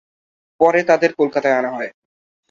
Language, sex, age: Bengali, male, under 19